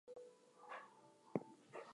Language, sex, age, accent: English, female, 19-29, Southern African (South Africa, Zimbabwe, Namibia)